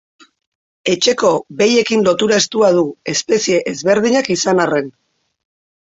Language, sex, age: Basque, female, 40-49